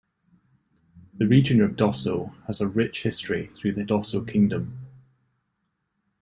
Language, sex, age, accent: English, male, 30-39, Scottish English